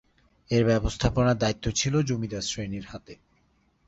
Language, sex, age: Bengali, male, 19-29